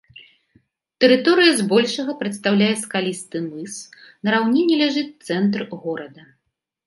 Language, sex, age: Belarusian, female, 30-39